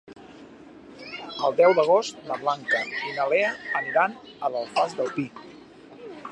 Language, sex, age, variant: Catalan, male, 40-49, Balear